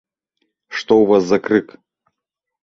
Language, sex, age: Belarusian, male, 30-39